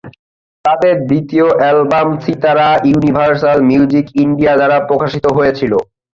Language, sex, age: Bengali, male, 19-29